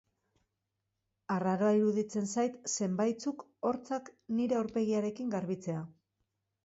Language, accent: Basque, Mendebalekoa (Araba, Bizkaia, Gipuzkoako mendebaleko herri batzuk)